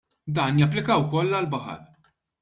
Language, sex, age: Maltese, male, 30-39